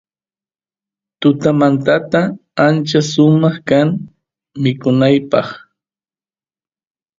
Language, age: Santiago del Estero Quichua, 40-49